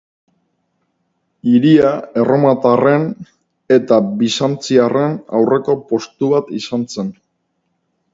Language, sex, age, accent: Basque, male, 19-29, Mendebalekoa (Araba, Bizkaia, Gipuzkoako mendebaleko herri batzuk)